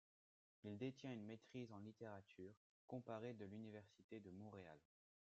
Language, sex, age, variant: French, male, under 19, Français de métropole